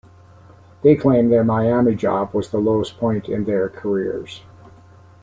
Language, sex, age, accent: English, male, 60-69, Canadian English